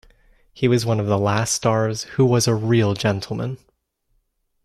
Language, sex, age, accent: English, male, 19-29, United States English